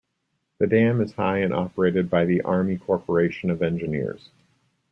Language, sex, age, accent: English, male, 60-69, United States English